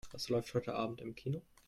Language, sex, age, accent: German, male, under 19, Deutschland Deutsch